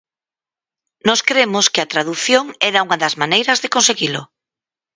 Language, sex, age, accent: Galician, female, 30-39, Normativo (estándar)